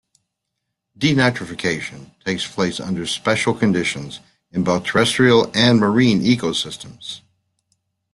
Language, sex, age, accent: English, male, 60-69, United States English